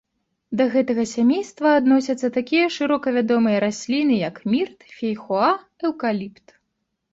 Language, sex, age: Belarusian, female, 19-29